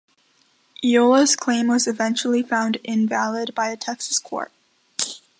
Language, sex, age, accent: English, female, under 19, United States English